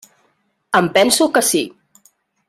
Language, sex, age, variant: Catalan, female, 40-49, Central